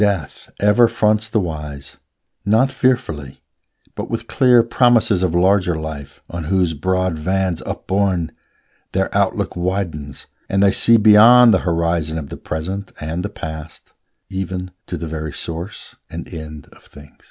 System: none